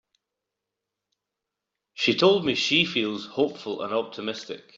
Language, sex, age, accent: English, male, 50-59, Scottish English